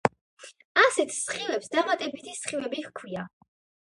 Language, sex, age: Georgian, female, under 19